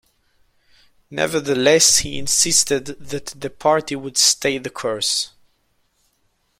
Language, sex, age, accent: English, male, under 19, United States English